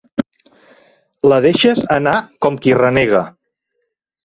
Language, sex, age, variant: Catalan, male, 40-49, Central